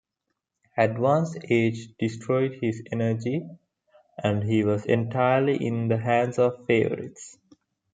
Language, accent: English, India and South Asia (India, Pakistan, Sri Lanka)